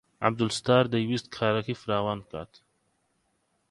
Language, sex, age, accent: Central Kurdish, male, 19-29, سۆرانی